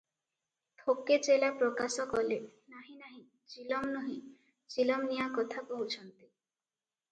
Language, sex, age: Odia, female, 19-29